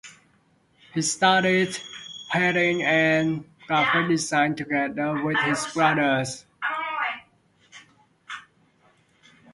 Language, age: English, 19-29